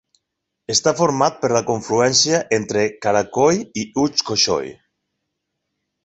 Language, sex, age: Catalan, male, 40-49